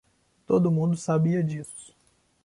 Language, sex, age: Portuguese, male, 19-29